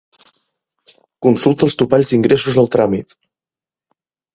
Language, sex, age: Catalan, male, 19-29